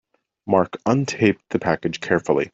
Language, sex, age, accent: English, male, under 19, United States English